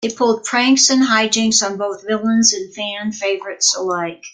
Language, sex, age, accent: English, female, 70-79, United States English